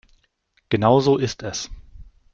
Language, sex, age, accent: German, male, 40-49, Deutschland Deutsch